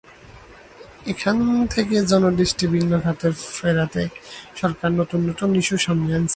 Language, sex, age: Bengali, male, 19-29